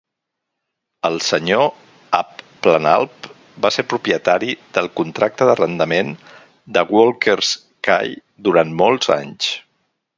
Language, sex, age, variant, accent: Catalan, male, 50-59, Central, Barceloní